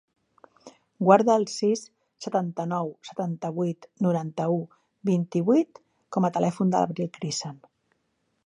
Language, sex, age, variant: Catalan, female, 50-59, Central